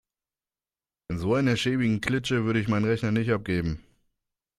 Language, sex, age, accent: German, male, 19-29, Deutschland Deutsch